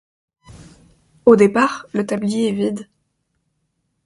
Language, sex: French, female